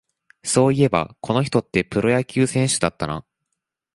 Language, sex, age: Japanese, male, 19-29